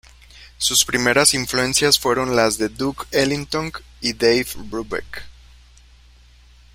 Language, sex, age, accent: Spanish, male, 19-29, México